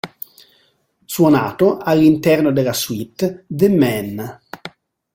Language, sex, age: Italian, male, 50-59